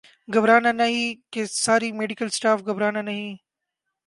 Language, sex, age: Urdu, male, 19-29